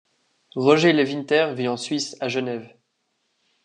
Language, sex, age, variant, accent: French, male, under 19, Français d'Europe, Français de Suisse